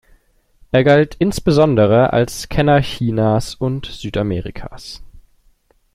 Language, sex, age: German, male, 19-29